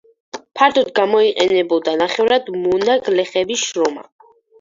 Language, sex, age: Georgian, female, under 19